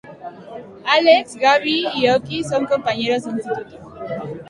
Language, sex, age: Spanish, female, 30-39